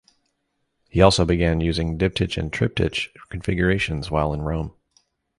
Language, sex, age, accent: English, male, 40-49, United States English